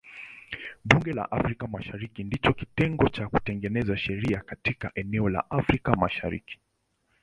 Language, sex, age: Swahili, male, 19-29